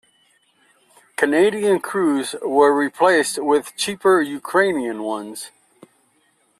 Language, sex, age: English, male, 60-69